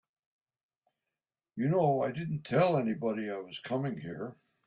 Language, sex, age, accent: English, male, 70-79, Canadian English